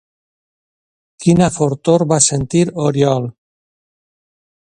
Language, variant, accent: Catalan, Valencià central, valencià